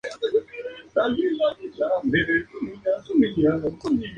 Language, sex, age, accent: Spanish, male, 19-29, México